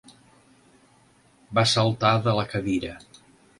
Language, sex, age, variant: Catalan, male, 60-69, Central